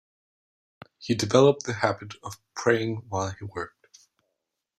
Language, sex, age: English, male, 19-29